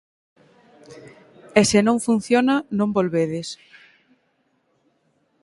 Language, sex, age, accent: Galician, female, 19-29, Oriental (común en zona oriental)